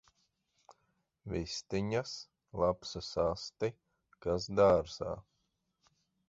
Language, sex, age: Latvian, male, 40-49